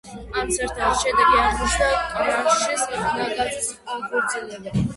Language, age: Georgian, under 19